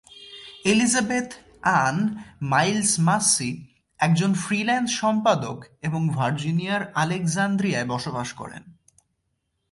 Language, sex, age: Bengali, male, 19-29